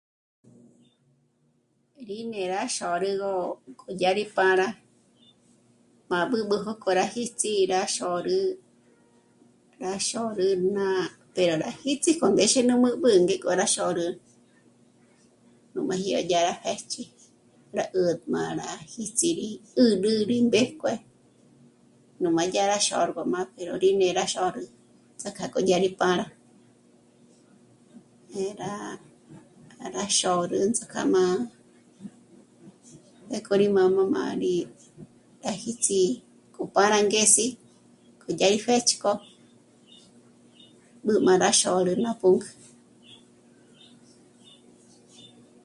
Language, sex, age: Michoacán Mazahua, female, 19-29